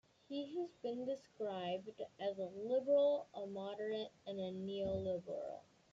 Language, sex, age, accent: English, male, under 19, United States English